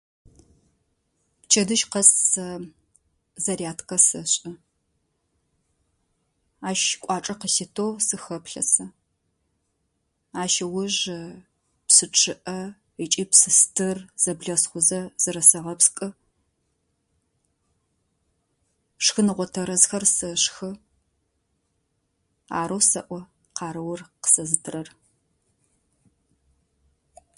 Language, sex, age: Adyghe, female, 30-39